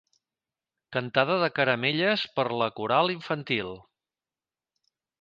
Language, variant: Catalan, Central